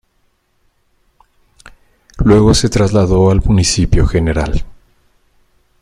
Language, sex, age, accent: Spanish, male, 40-49, México